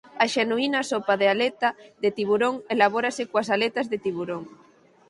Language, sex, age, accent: Galician, female, 19-29, Normativo (estándar)